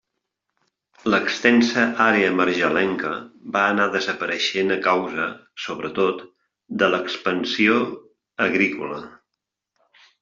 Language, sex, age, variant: Catalan, male, 50-59, Central